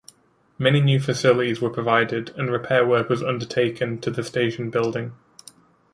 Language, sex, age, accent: English, male, 19-29, England English